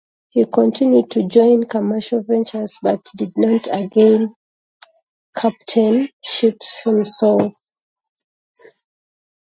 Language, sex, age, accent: English, female, 19-29, United States English